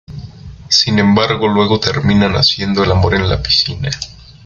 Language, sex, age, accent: Spanish, male, 19-29, México